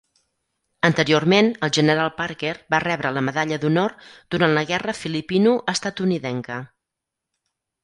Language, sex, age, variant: Catalan, female, 50-59, Central